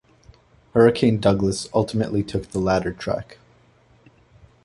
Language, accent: English, Canadian English